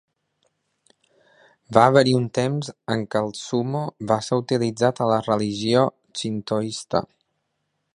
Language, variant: Catalan, Balear